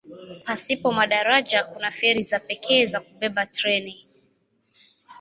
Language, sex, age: Swahili, male, 30-39